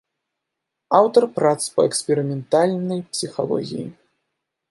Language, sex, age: Belarusian, male, 19-29